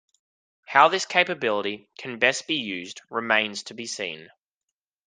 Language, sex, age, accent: English, male, 19-29, Australian English